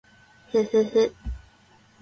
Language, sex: Japanese, female